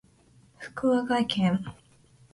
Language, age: Japanese, 19-29